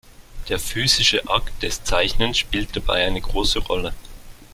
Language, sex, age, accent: German, male, 30-39, Schweizerdeutsch